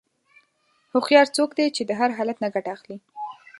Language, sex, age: Pashto, female, 19-29